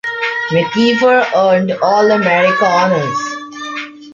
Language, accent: English, India and South Asia (India, Pakistan, Sri Lanka)